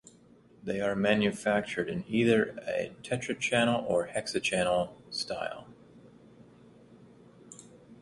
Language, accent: English, United States English